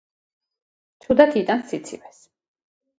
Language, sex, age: Georgian, female, 50-59